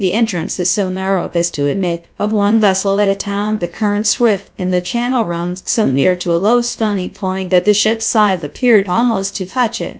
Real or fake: fake